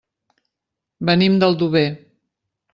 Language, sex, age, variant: Catalan, female, 50-59, Central